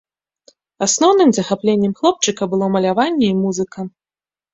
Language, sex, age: Belarusian, female, 19-29